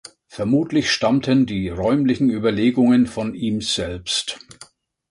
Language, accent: German, Deutschland Deutsch